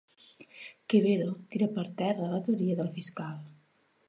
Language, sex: Catalan, female